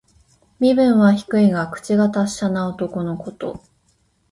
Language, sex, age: Japanese, female, 19-29